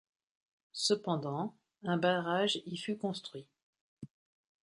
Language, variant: French, Français de métropole